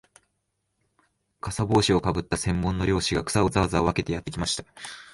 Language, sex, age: Japanese, male, 19-29